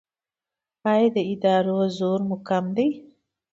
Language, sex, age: Pashto, female, 30-39